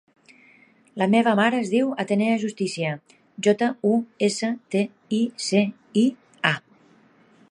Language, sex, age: Catalan, female, 40-49